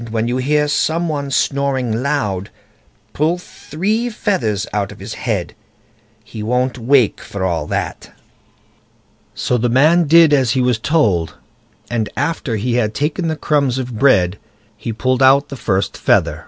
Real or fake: real